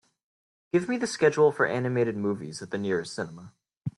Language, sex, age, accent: English, male, 19-29, United States English